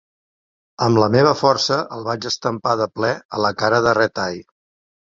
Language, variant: Catalan, Central